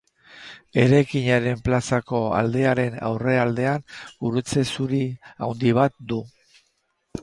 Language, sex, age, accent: Basque, male, 60-69, Erdialdekoa edo Nafarra (Gipuzkoa, Nafarroa)